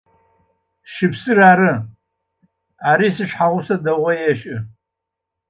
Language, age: Adyghe, 70-79